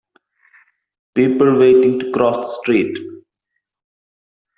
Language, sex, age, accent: English, male, 19-29, India and South Asia (India, Pakistan, Sri Lanka)